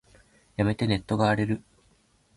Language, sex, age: Japanese, male, 19-29